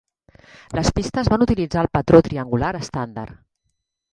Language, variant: Catalan, Central